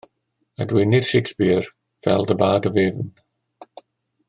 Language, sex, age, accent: Welsh, male, 60-69, Y Deyrnas Unedig Cymraeg